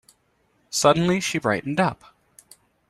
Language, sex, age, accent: English, male, 19-29, United States English